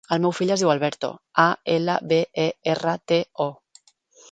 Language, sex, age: Catalan, female, 40-49